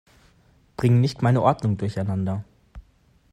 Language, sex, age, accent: German, male, 19-29, Deutschland Deutsch